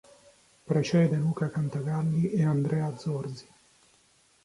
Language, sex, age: Italian, male, 40-49